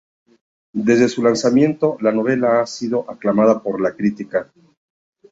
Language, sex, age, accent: Spanish, male, 40-49, México